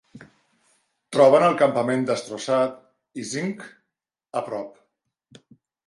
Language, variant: Catalan, Central